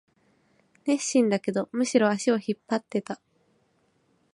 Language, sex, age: Japanese, female, 19-29